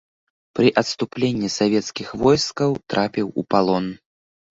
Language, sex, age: Belarusian, male, 19-29